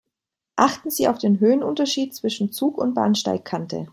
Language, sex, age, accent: German, female, 30-39, Deutschland Deutsch